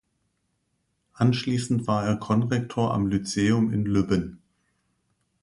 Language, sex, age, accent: German, male, 40-49, Deutschland Deutsch